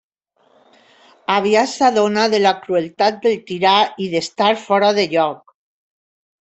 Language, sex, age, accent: Catalan, female, 60-69, valencià